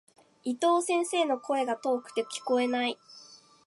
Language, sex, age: Japanese, female, 19-29